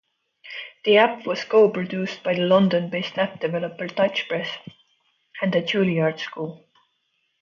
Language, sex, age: English, female, 19-29